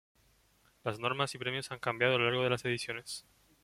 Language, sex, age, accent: Spanish, male, 19-29, Chileno: Chile, Cuyo